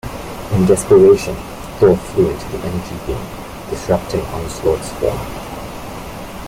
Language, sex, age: English, male, 19-29